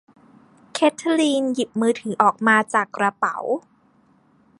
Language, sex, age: Thai, female, 19-29